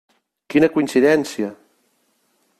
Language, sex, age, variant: Catalan, male, 50-59, Central